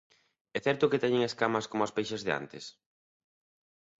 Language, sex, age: Galician, male, 30-39